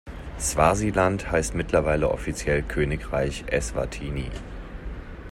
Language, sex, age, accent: German, male, 30-39, Deutschland Deutsch